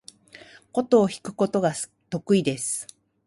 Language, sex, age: Japanese, female, 50-59